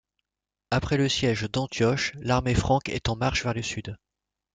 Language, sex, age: French, male, 40-49